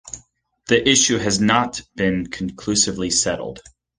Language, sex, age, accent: English, male, 19-29, United States English